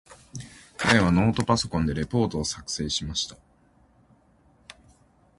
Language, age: Japanese, 19-29